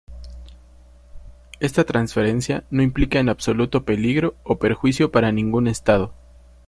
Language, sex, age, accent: Spanish, male, 19-29, México